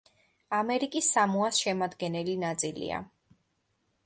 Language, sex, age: Georgian, female, 19-29